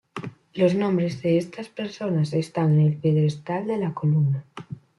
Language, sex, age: Spanish, female, 19-29